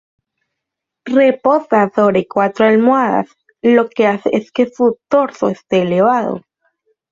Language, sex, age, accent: Spanish, female, under 19, Caribe: Cuba, Venezuela, Puerto Rico, República Dominicana, Panamá, Colombia caribeña, México caribeño, Costa del golfo de México